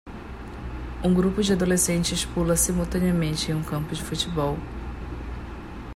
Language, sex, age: Portuguese, female, 30-39